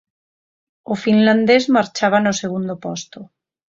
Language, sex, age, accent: Galician, female, 30-39, Normativo (estándar)